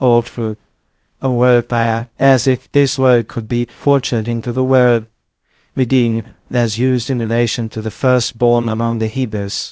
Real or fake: fake